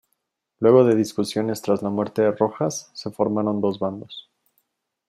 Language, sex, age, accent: Spanish, female, 60-69, México